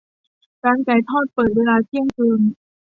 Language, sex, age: Thai, female, 19-29